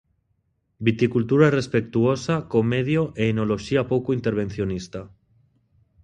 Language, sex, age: Galician, male, 19-29